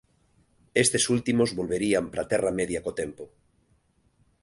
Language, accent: Galician, Normativo (estándar)